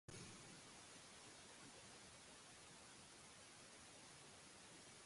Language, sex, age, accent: English, female, 19-29, England English